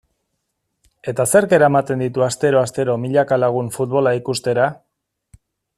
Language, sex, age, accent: Basque, male, 40-49, Erdialdekoa edo Nafarra (Gipuzkoa, Nafarroa)